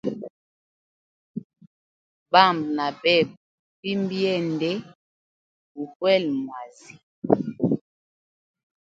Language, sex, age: Hemba, female, 19-29